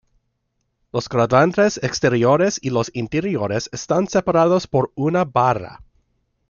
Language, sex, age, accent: Spanish, male, 30-39, México